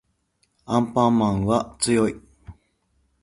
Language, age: Japanese, 30-39